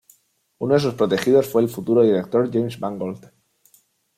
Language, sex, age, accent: Spanish, male, 19-29, España: Sur peninsular (Andalucia, Extremadura, Murcia)